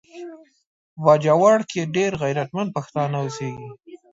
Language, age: Pashto, 19-29